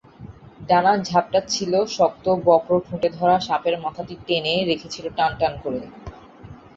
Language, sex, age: Bengali, female, 19-29